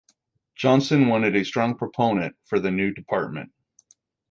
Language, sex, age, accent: English, male, 50-59, United States English